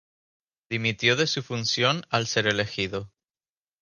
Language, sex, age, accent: Spanish, male, 19-29, España: Islas Canarias